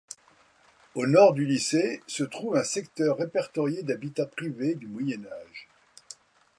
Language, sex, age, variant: French, male, 60-69, Français de métropole